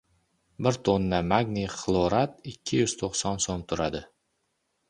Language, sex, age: Uzbek, male, 19-29